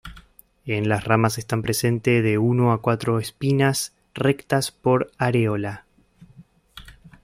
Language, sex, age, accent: Spanish, male, 19-29, Rioplatense: Argentina, Uruguay, este de Bolivia, Paraguay